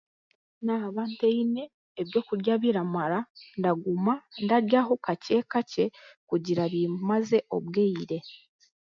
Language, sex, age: Chiga, female, 19-29